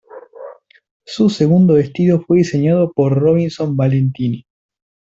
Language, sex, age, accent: Spanish, male, under 19, Rioplatense: Argentina, Uruguay, este de Bolivia, Paraguay